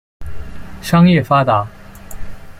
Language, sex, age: Chinese, male, 19-29